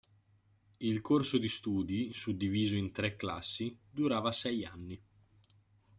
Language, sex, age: Italian, male, 19-29